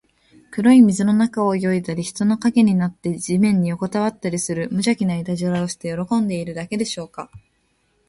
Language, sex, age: Japanese, female, 19-29